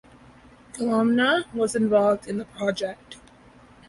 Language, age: English, 19-29